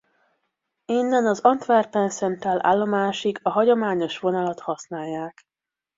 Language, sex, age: Hungarian, female, 19-29